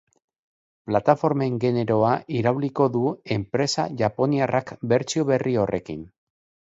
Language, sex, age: Basque, male, 40-49